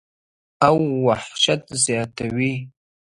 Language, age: Pashto, 19-29